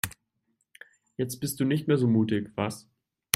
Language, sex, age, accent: German, male, 19-29, Deutschland Deutsch